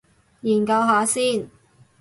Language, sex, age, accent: Cantonese, female, 30-39, 广州音